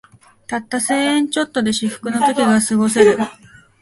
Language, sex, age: Japanese, female, 19-29